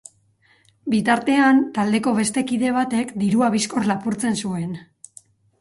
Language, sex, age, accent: Basque, female, 30-39, Mendebalekoa (Araba, Bizkaia, Gipuzkoako mendebaleko herri batzuk)